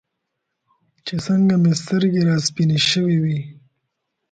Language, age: Pashto, 19-29